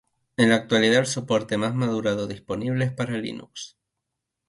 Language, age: Spanish, 19-29